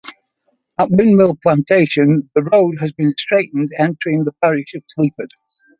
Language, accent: English, England English